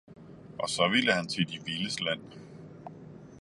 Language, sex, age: Danish, male, 40-49